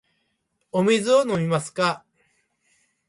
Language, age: Japanese, 70-79